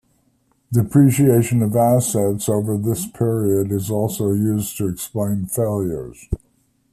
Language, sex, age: English, male, 70-79